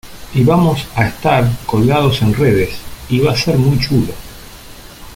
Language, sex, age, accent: Spanish, male, 50-59, Rioplatense: Argentina, Uruguay, este de Bolivia, Paraguay